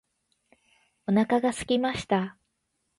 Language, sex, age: Japanese, female, 19-29